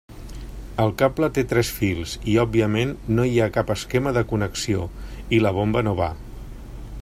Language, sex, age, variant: Catalan, male, 50-59, Central